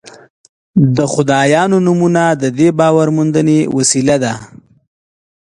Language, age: Pashto, 19-29